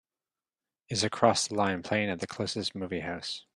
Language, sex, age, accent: English, male, 30-39, Canadian English